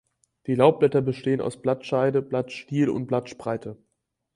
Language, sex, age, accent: German, male, 19-29, Deutschland Deutsch